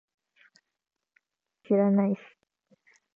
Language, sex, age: Japanese, female, under 19